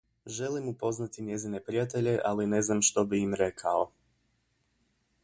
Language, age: Croatian, 19-29